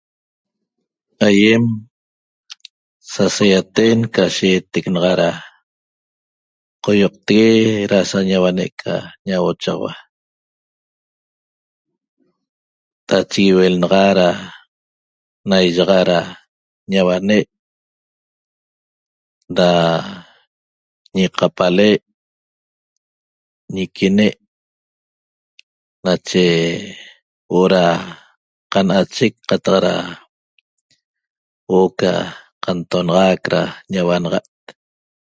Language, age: Toba, 50-59